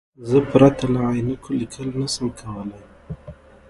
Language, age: Pashto, 19-29